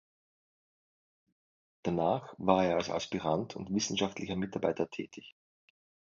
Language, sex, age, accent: German, male, 19-29, Österreichisches Deutsch